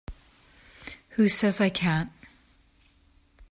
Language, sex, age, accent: English, female, 60-69, United States English